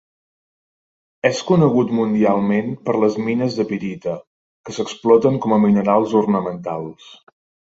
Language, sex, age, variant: Catalan, male, 30-39, Central